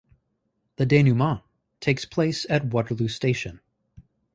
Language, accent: English, United States English